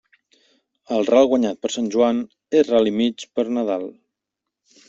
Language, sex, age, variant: Catalan, male, 19-29, Central